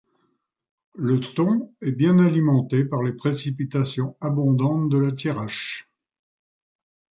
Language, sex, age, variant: French, male, 70-79, Français de métropole